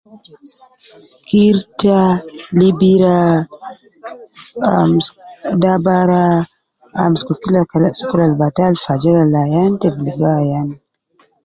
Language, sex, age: Nubi, female, 60-69